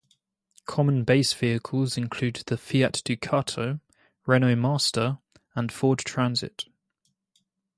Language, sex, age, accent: English, male, 19-29, England English